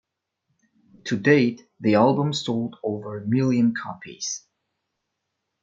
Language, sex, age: English, male, 19-29